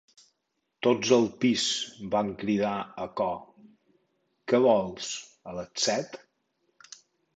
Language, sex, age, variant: Catalan, male, 50-59, Balear